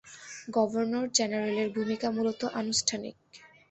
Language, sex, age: Bengali, female, 19-29